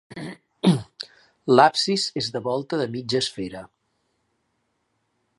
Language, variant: Catalan, Central